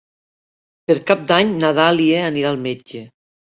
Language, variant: Catalan, Nord-Occidental